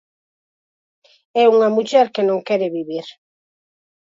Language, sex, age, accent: Galician, female, 50-59, Normativo (estándar)